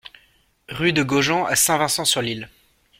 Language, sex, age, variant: French, male, 19-29, Français de métropole